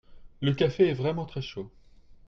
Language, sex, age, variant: French, male, 30-39, Français de métropole